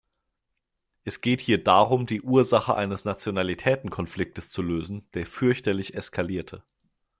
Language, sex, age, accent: German, male, 19-29, Deutschland Deutsch